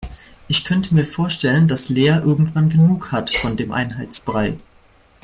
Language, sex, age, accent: German, male, 19-29, Deutschland Deutsch